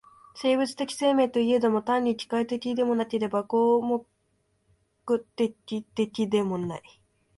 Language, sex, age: Japanese, female, 19-29